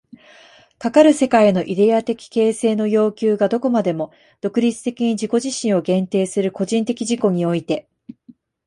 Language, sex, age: Japanese, female, 30-39